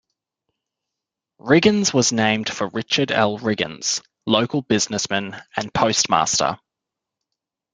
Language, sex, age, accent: English, male, 19-29, Australian English